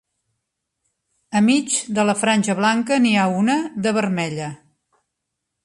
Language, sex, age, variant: Catalan, female, 60-69, Central